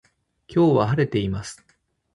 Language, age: Japanese, 40-49